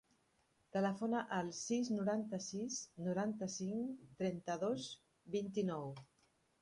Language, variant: Catalan, Central